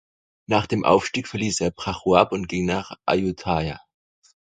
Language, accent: German, Deutschland Deutsch